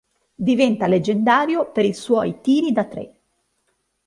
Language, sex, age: Italian, female, 30-39